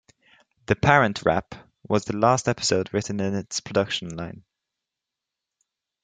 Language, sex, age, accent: English, male, under 19, England English